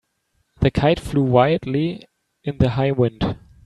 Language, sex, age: English, male, 19-29